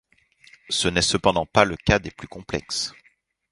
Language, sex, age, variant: French, male, 30-39, Français de métropole